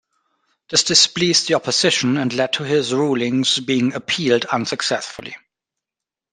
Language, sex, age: English, male, 30-39